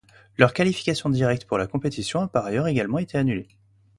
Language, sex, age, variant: French, male, 19-29, Français de métropole